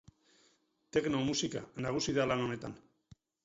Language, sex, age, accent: Basque, male, 50-59, Mendebalekoa (Araba, Bizkaia, Gipuzkoako mendebaleko herri batzuk)